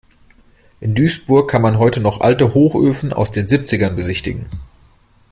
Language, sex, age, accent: German, male, 30-39, Deutschland Deutsch